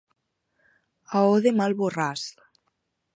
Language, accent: Catalan, valencià